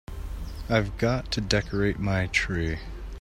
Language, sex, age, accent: English, male, 30-39, United States English